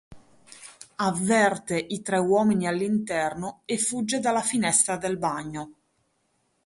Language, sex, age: Italian, female, 30-39